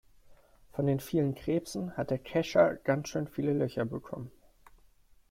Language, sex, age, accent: German, male, 19-29, Deutschland Deutsch